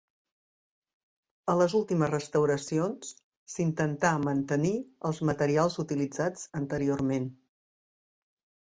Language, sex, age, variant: Catalan, female, 50-59, Central